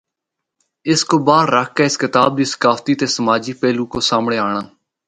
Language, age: Northern Hindko, 19-29